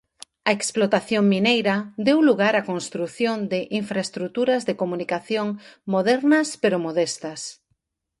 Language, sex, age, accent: Galician, female, 40-49, Normativo (estándar)